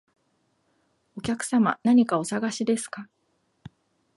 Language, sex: Japanese, female